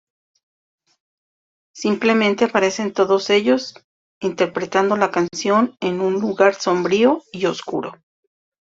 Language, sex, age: Spanish, female, 40-49